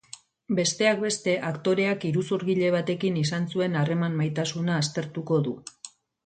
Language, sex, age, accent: Basque, female, 50-59, Erdialdekoa edo Nafarra (Gipuzkoa, Nafarroa)